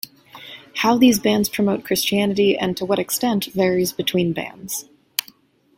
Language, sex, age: English, female, 19-29